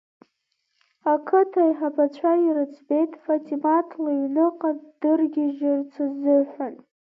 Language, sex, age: Abkhazian, female, under 19